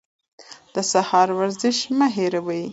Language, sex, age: Pashto, female, 19-29